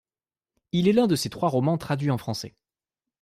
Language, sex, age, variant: French, male, 19-29, Français de métropole